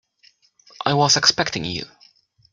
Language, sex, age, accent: English, male, 30-39, United States English